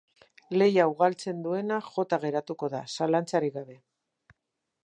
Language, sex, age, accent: Basque, female, 60-69, Mendebalekoa (Araba, Bizkaia, Gipuzkoako mendebaleko herri batzuk)